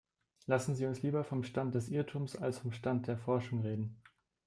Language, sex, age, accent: German, male, 19-29, Deutschland Deutsch